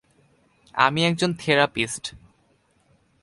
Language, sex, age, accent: Bengali, male, under 19, প্রমিত